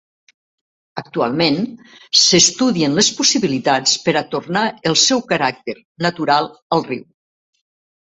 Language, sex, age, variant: Catalan, female, 60-69, Central